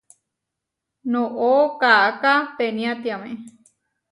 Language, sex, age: Huarijio, female, 19-29